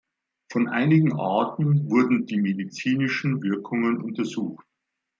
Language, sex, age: German, male, 60-69